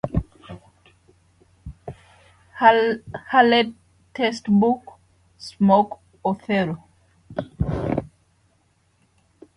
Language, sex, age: English, female, 30-39